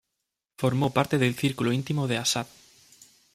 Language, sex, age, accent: Spanish, male, 19-29, España: Sur peninsular (Andalucia, Extremadura, Murcia)